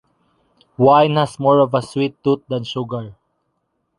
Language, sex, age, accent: English, male, 19-29, Filipino